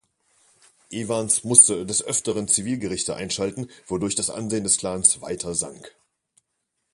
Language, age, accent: German, 40-49, Deutschland Deutsch